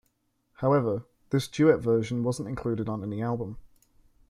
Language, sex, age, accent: English, male, 19-29, England English